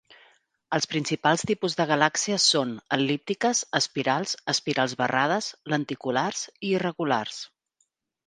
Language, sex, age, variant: Catalan, female, 40-49, Central